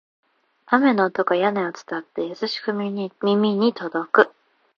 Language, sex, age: Japanese, female, 19-29